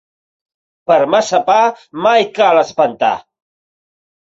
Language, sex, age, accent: Catalan, male, 40-49, Català central